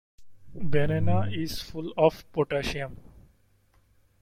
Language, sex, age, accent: English, male, 19-29, India and South Asia (India, Pakistan, Sri Lanka)